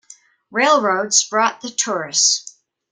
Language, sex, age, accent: English, female, 70-79, United States English